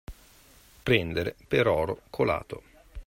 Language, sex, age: Italian, male, 30-39